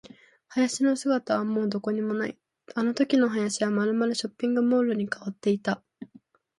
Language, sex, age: Japanese, female, under 19